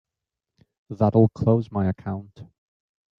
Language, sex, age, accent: English, male, 30-39, United States English